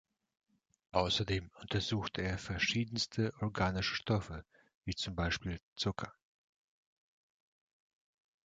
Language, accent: German, Russisch Deutsch